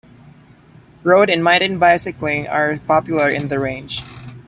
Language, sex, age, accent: English, male, 19-29, Filipino